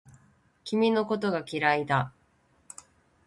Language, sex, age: Japanese, female, 19-29